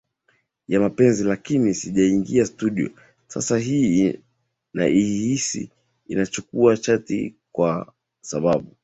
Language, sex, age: Swahili, male, 30-39